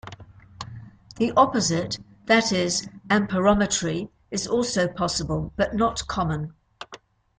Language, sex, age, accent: English, female, 70-79, England English